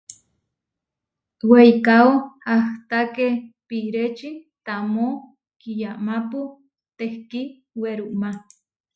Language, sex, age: Huarijio, female, 30-39